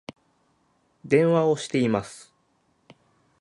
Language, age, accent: Japanese, 30-39, 標準